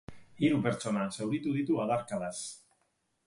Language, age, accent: Basque, 40-49, Mendebalekoa (Araba, Bizkaia, Gipuzkoako mendebaleko herri batzuk)